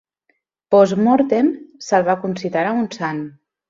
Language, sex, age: Catalan, female, 30-39